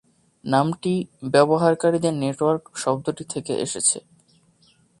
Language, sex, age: Bengali, male, 19-29